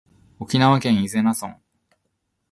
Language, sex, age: Japanese, male, 19-29